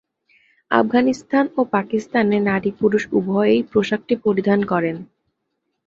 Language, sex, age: Bengali, female, 19-29